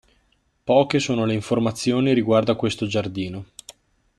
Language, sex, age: Italian, male, 19-29